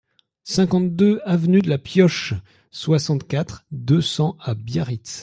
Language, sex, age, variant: French, male, 30-39, Français de métropole